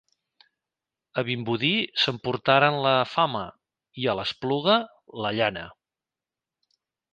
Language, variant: Catalan, Central